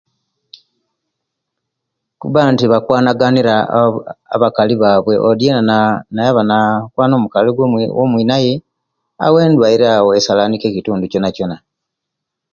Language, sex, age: Kenyi, male, 50-59